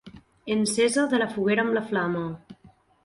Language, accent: Catalan, valencià